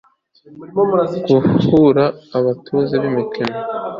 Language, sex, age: Kinyarwanda, male, 19-29